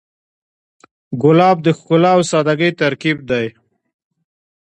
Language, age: Pashto, 30-39